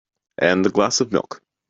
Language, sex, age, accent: English, male, under 19, United States English